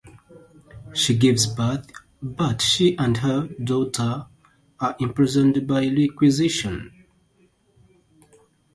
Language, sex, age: English, female, 19-29